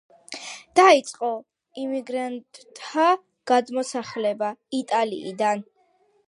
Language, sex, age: Georgian, female, under 19